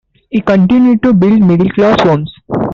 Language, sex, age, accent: English, male, 19-29, India and South Asia (India, Pakistan, Sri Lanka)